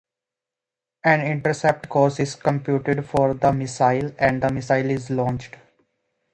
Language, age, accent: English, 19-29, England English